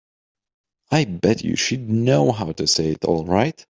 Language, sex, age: English, male, 30-39